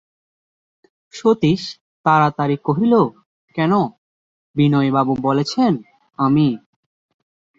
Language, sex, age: Bengali, male, 19-29